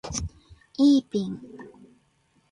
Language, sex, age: Japanese, female, 19-29